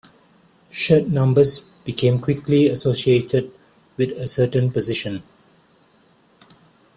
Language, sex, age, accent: English, male, 40-49, Malaysian English